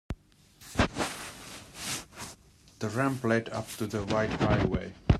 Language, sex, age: English, male, 40-49